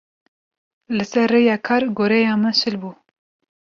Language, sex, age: Kurdish, female, 19-29